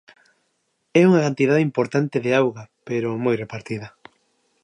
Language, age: Galician, under 19